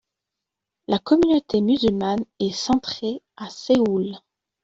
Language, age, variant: French, 19-29, Français de métropole